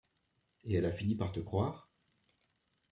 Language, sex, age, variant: French, male, 30-39, Français de métropole